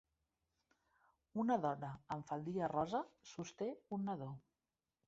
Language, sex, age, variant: Catalan, female, 40-49, Central